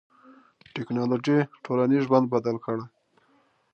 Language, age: Pashto, 30-39